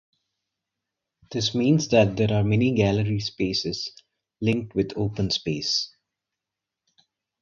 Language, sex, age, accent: English, male, 30-39, India and South Asia (India, Pakistan, Sri Lanka)